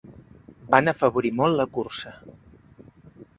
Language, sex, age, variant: Catalan, male, 30-39, Central